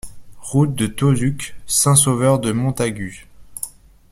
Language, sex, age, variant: French, male, 19-29, Français de métropole